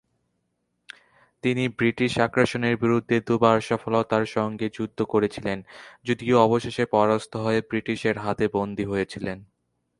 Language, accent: Bengali, fluent